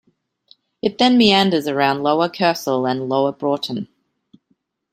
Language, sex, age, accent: English, female, 30-39, Australian English